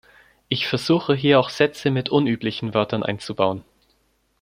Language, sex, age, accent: German, male, under 19, Deutschland Deutsch